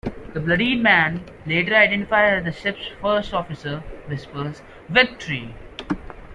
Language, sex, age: English, male, 19-29